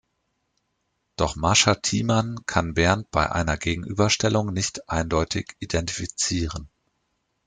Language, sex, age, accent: German, male, 40-49, Deutschland Deutsch